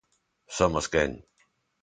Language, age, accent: Galician, 40-49, Neofalante